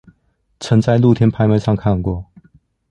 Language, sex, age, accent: Chinese, male, 19-29, 出生地：彰化縣